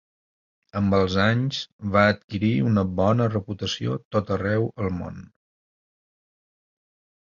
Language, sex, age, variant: Catalan, male, 40-49, Balear